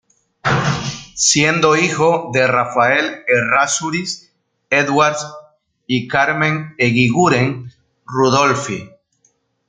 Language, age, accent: Spanish, 40-49, Andino-Pacífico: Colombia, Perú, Ecuador, oeste de Bolivia y Venezuela andina